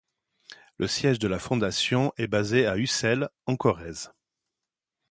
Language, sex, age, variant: French, male, 40-49, Français de métropole